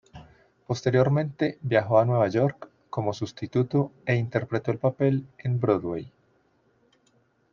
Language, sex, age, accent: Spanish, male, 30-39, Andino-Pacífico: Colombia, Perú, Ecuador, oeste de Bolivia y Venezuela andina